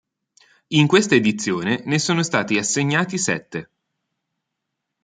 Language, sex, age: Italian, male, 19-29